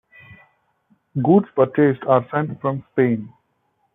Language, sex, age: English, male, 30-39